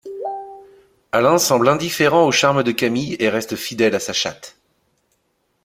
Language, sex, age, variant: French, male, 30-39, Français de métropole